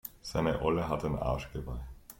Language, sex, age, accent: German, male, 19-29, Österreichisches Deutsch